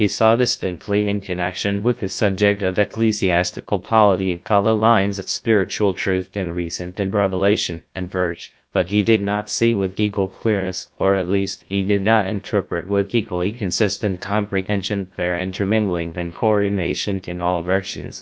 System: TTS, GlowTTS